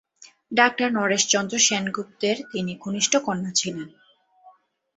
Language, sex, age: Bengali, female, under 19